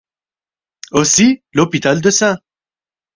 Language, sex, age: French, male, 19-29